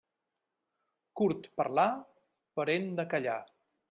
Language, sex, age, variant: Catalan, male, 50-59, Central